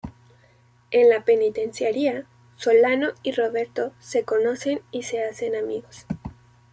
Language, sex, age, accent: Spanish, female, 19-29, México